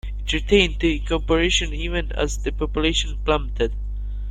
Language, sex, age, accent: English, male, 19-29, United States English